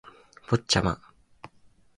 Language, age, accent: Japanese, under 19, 標準語